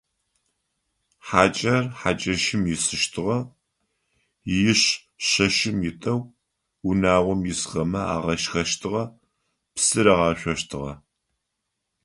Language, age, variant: Adyghe, 60-69, Адыгабзэ (Кирил, пстэумэ зэдыряе)